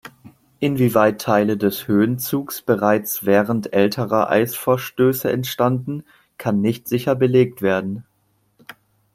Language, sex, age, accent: German, male, 30-39, Deutschland Deutsch